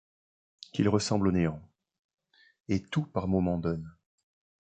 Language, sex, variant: French, male, Français de métropole